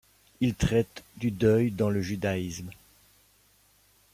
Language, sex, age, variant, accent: French, male, 50-59, Français d'Europe, Français de Belgique